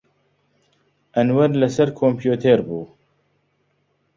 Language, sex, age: Central Kurdish, male, 30-39